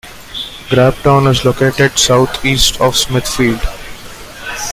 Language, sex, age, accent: English, male, 19-29, India and South Asia (India, Pakistan, Sri Lanka)